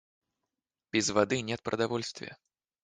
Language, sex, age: Russian, male, 19-29